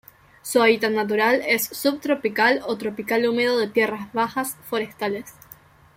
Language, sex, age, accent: Spanish, female, 19-29, Rioplatense: Argentina, Uruguay, este de Bolivia, Paraguay